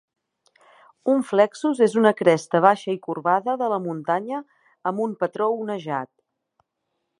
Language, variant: Catalan, Nord-Occidental